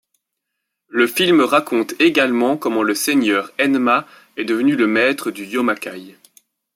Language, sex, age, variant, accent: French, male, 30-39, Français d'Europe, Français de Belgique